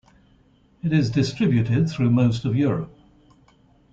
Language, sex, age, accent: English, male, 60-69, England English